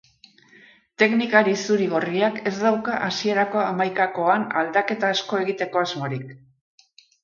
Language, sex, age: Basque, female, 60-69